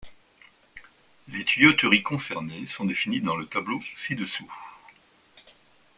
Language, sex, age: French, male, 60-69